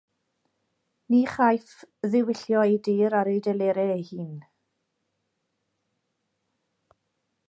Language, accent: Welsh, Y Deyrnas Unedig Cymraeg